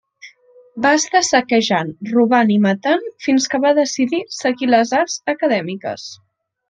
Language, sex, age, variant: Catalan, female, under 19, Central